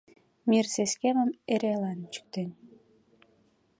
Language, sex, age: Mari, female, 19-29